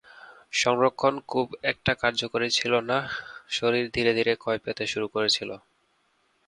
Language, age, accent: Bengali, 19-29, প্রমিত